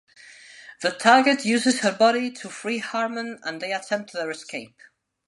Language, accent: English, England English